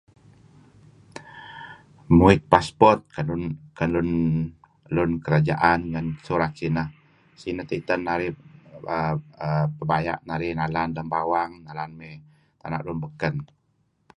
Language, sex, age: Kelabit, male, 50-59